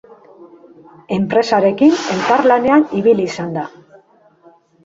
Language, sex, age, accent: Basque, female, 40-49, Mendebalekoa (Araba, Bizkaia, Gipuzkoako mendebaleko herri batzuk)